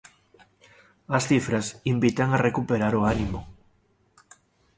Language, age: Galician, 40-49